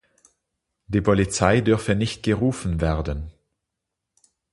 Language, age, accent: German, 40-49, Österreichisches Deutsch